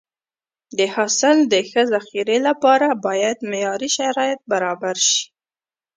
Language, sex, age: Pashto, female, 19-29